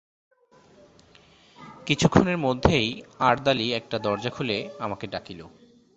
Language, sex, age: Bengali, male, 30-39